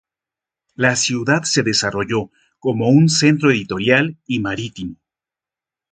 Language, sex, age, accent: Spanish, male, 50-59, México